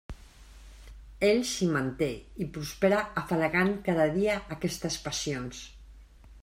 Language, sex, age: Catalan, female, 40-49